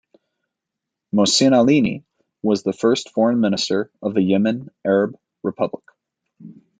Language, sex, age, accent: English, male, 30-39, United States English